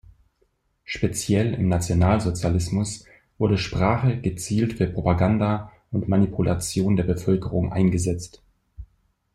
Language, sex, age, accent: German, male, 30-39, Deutschland Deutsch